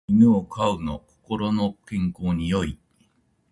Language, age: Japanese, 40-49